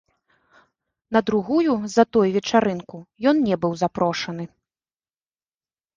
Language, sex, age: Belarusian, female, 19-29